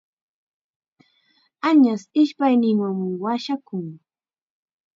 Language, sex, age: Chiquián Ancash Quechua, female, 19-29